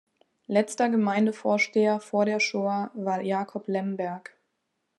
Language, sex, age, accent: German, female, 19-29, Deutschland Deutsch